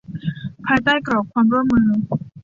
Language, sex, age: Thai, female, 19-29